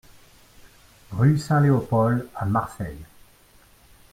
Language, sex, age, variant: French, male, 40-49, Français de métropole